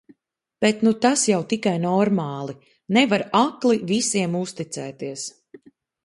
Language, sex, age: Latvian, female, 19-29